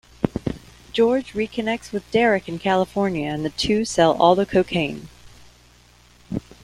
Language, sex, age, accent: English, female, 50-59, United States English